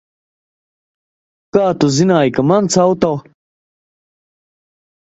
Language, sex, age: Latvian, male, 19-29